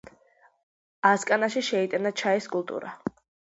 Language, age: Georgian, under 19